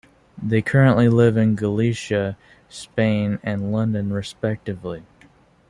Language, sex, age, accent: English, male, 19-29, United States English